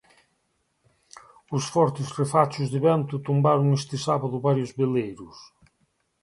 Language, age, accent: Galician, 50-59, Oriental (común en zona oriental)